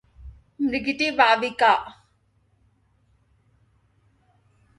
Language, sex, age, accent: English, female, 30-39, India and South Asia (India, Pakistan, Sri Lanka)